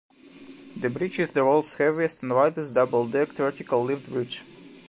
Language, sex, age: English, male, 19-29